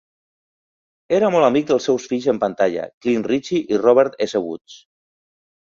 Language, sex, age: Catalan, male, 50-59